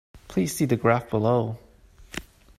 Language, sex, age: English, male, 19-29